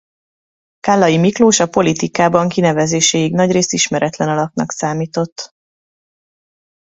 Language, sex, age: Hungarian, female, 30-39